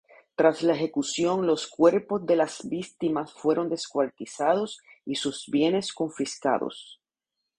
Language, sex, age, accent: Spanish, female, 50-59, Caribe: Cuba, Venezuela, Puerto Rico, República Dominicana, Panamá, Colombia caribeña, México caribeño, Costa del golfo de México